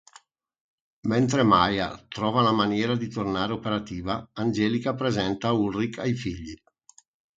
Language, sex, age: Italian, male, 40-49